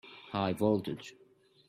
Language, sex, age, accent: English, male, 19-29, United States English